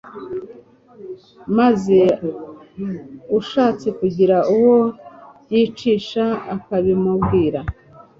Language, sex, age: Kinyarwanda, female, 40-49